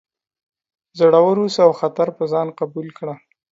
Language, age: Pashto, 30-39